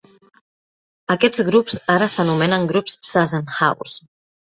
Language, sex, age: Catalan, female, 40-49